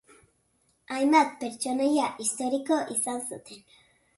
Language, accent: Basque, Erdialdekoa edo Nafarra (Gipuzkoa, Nafarroa)